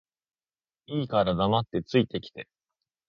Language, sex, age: Japanese, male, under 19